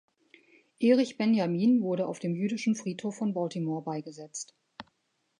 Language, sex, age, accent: German, female, 50-59, Deutschland Deutsch